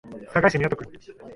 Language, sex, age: Japanese, male, 19-29